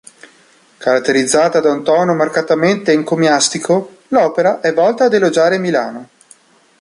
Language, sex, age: Italian, male, 40-49